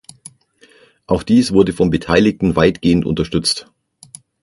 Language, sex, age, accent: German, male, 40-49, Deutschland Deutsch; Österreichisches Deutsch